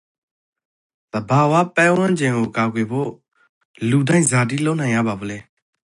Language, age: Rakhine, 30-39